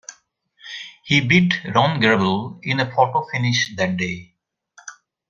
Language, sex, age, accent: English, male, 50-59, India and South Asia (India, Pakistan, Sri Lanka)